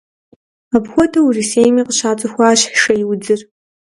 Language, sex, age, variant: Kabardian, female, under 19, Адыгэбзэ (Къэбэрдей, Кирил, псоми зэдай)